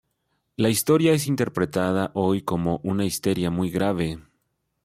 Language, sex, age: Spanish, male, 40-49